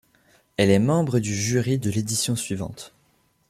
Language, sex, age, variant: French, male, under 19, Français de métropole